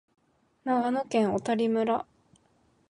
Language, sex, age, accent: Japanese, female, 19-29, 標準語